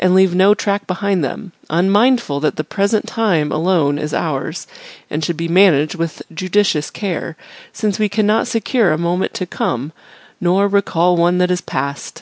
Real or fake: real